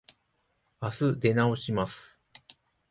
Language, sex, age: Japanese, male, 40-49